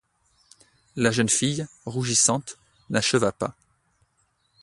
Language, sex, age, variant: French, male, 30-39, Français de métropole